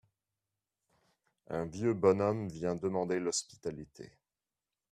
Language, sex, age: French, male, 19-29